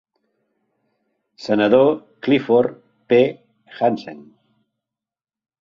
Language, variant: Catalan, Central